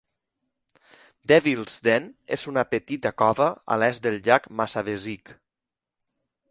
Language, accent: Catalan, valencià